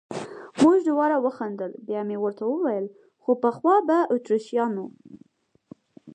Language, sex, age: Pashto, female, under 19